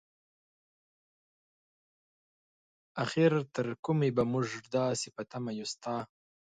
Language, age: Pashto, 19-29